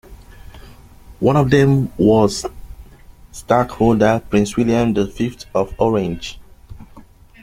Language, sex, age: English, male, 19-29